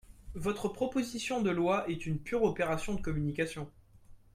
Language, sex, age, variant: French, male, 19-29, Français de métropole